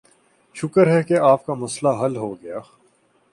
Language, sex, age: Urdu, male, 19-29